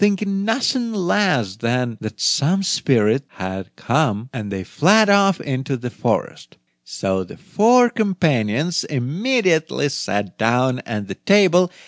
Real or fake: real